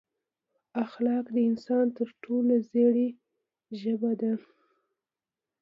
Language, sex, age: Pashto, female, 19-29